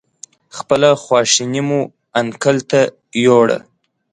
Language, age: Pashto, 19-29